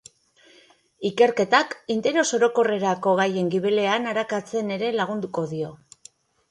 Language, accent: Basque, Erdialdekoa edo Nafarra (Gipuzkoa, Nafarroa)